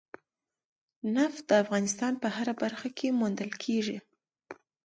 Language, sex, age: Pashto, female, 19-29